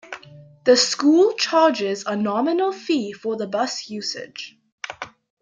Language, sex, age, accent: English, female, under 19, Canadian English